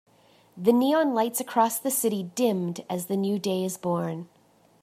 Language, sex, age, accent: English, female, 40-49, Canadian English